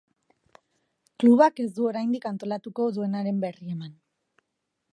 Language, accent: Basque, Erdialdekoa edo Nafarra (Gipuzkoa, Nafarroa)